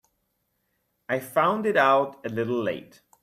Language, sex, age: English, male, 19-29